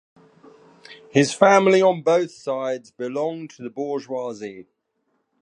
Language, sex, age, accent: English, male, 40-49, England English